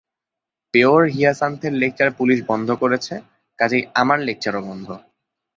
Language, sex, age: Bengali, male, 19-29